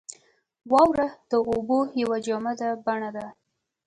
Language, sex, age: Pashto, female, 19-29